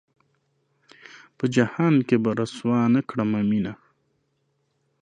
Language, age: Pashto, 19-29